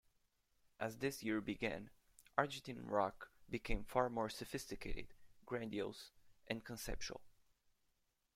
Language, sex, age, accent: English, male, 19-29, United States English